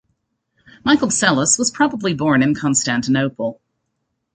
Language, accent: English, Canadian English